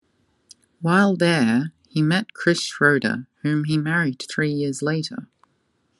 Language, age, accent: English, 30-39, Australian English